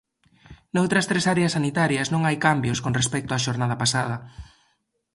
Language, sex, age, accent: Galician, male, 19-29, Normativo (estándar)